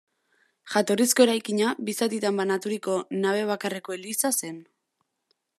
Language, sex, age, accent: Basque, female, 19-29, Mendebalekoa (Araba, Bizkaia, Gipuzkoako mendebaleko herri batzuk)